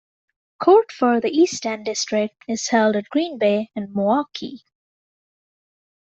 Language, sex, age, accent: English, female, 19-29, England English